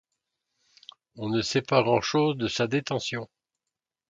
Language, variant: French, Français de métropole